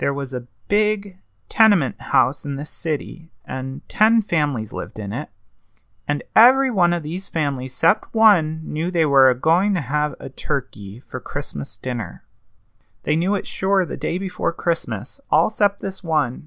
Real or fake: real